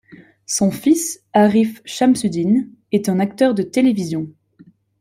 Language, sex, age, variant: French, female, 19-29, Français de métropole